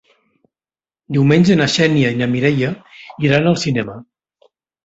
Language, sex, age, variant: Catalan, male, 60-69, Nord-Occidental